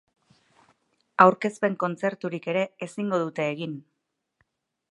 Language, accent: Basque, Erdialdekoa edo Nafarra (Gipuzkoa, Nafarroa)